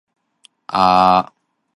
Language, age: Cantonese, 19-29